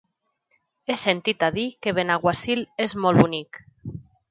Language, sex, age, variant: Catalan, female, 40-49, Nord-Occidental